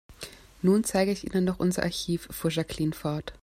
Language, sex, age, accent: German, female, 30-39, Österreichisches Deutsch